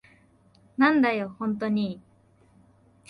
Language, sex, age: Japanese, female, 19-29